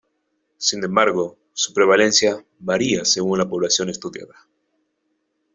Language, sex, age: Spanish, male, 19-29